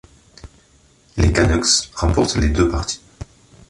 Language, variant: French, Français de métropole